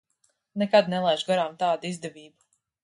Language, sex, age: Latvian, female, 30-39